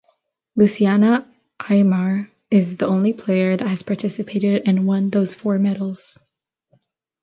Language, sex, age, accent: English, female, under 19, United States English